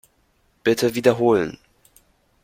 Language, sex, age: German, male, 19-29